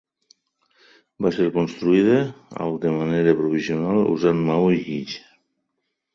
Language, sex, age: Catalan, male, 60-69